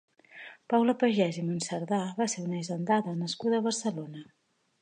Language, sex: Catalan, female